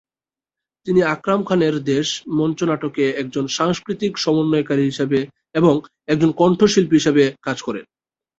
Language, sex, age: Bengali, male, 19-29